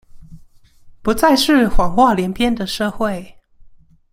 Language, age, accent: Chinese, 19-29, 出生地：桃園市